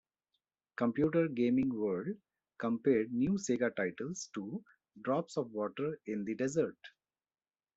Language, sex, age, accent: English, male, 40-49, India and South Asia (India, Pakistan, Sri Lanka)